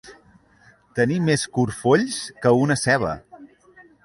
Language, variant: Catalan, Central